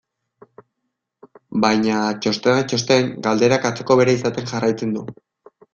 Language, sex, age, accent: Basque, male, 19-29, Erdialdekoa edo Nafarra (Gipuzkoa, Nafarroa)